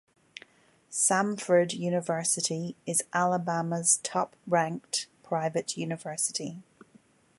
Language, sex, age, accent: English, female, 50-59, Irish English